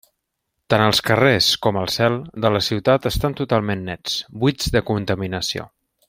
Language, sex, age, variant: Catalan, male, 30-39, Central